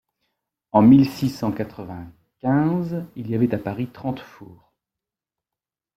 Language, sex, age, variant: French, male, 40-49, Français de métropole